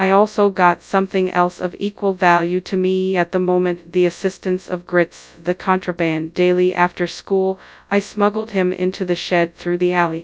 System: TTS, FastPitch